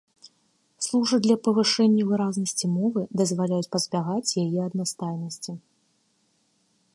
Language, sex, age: Belarusian, female, 30-39